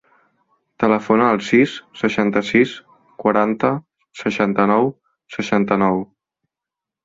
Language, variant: Catalan, Central